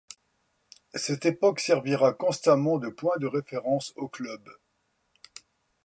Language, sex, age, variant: French, male, 60-69, Français de métropole